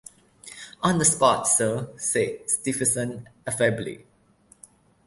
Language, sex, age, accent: English, male, 19-29, Malaysian English